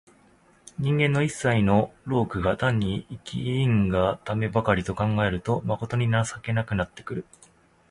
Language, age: Japanese, 30-39